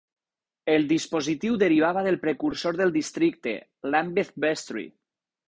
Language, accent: Catalan, valencià